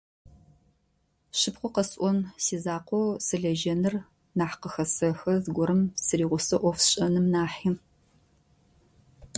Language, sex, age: Adyghe, female, 30-39